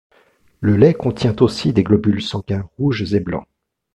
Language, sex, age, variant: French, male, 40-49, Français de métropole